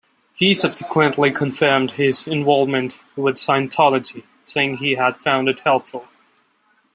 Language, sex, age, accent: English, male, 19-29, India and South Asia (India, Pakistan, Sri Lanka)